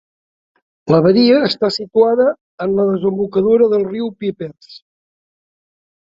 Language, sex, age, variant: Catalan, male, 60-69, Septentrional